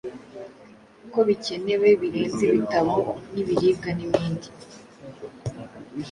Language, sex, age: Kinyarwanda, female, 19-29